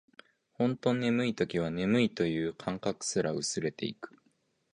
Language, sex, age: Japanese, male, 19-29